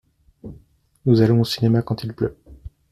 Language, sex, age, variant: French, male, 30-39, Français de métropole